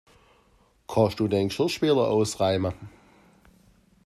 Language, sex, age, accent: German, male, 50-59, Deutschland Deutsch